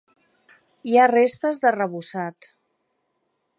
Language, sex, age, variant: Catalan, female, 50-59, Central